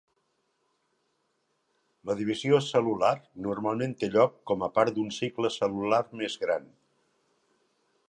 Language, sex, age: Catalan, male, 60-69